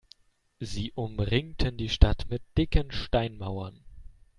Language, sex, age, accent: German, male, 19-29, Deutschland Deutsch